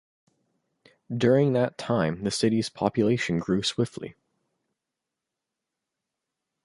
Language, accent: English, Canadian English